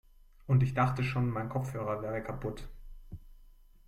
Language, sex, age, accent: German, male, 19-29, Deutschland Deutsch